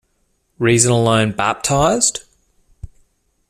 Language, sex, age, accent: English, male, 30-39, Australian English